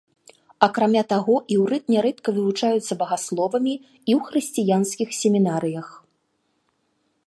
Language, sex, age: Belarusian, female, 30-39